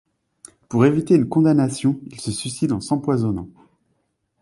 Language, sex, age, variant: French, male, 19-29, Français de métropole